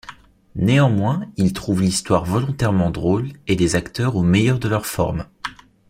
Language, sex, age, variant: French, male, 19-29, Français de métropole